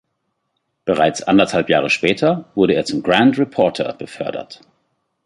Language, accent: German, Deutschland Deutsch